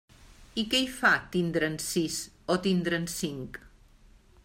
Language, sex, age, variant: Catalan, female, 60-69, Central